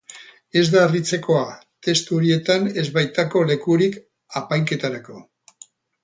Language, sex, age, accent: Basque, male, 60-69, Erdialdekoa edo Nafarra (Gipuzkoa, Nafarroa)